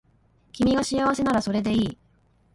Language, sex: Japanese, female